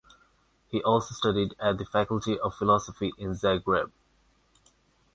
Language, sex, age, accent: English, male, 19-29, India and South Asia (India, Pakistan, Sri Lanka)